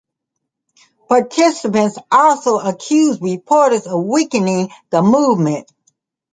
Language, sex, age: English, female, 60-69